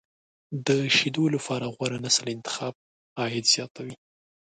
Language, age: Pashto, 19-29